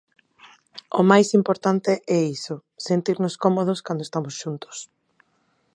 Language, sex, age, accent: Galician, female, 19-29, Neofalante